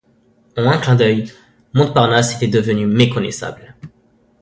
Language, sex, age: French, male, under 19